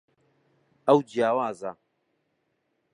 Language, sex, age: Central Kurdish, male, 30-39